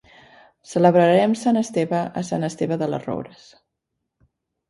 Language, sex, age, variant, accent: Catalan, female, 60-69, Central, central